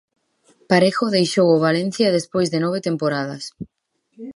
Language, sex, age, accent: Galician, female, 19-29, Normativo (estándar)